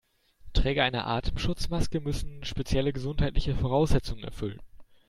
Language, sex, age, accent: German, male, 19-29, Deutschland Deutsch